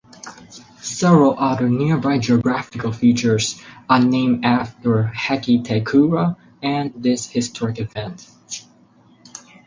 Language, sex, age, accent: English, male, under 19, United States English